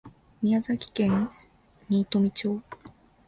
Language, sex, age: Japanese, female, 19-29